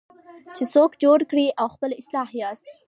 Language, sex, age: Pashto, female, under 19